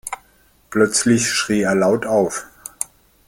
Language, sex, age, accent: German, male, 50-59, Deutschland Deutsch